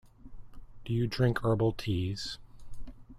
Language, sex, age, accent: English, male, 30-39, United States English